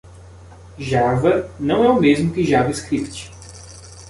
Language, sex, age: Portuguese, male, 19-29